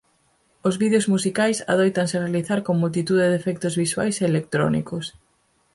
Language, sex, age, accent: Galician, female, 19-29, Normativo (estándar)